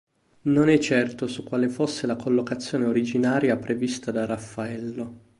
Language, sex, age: Italian, male, 19-29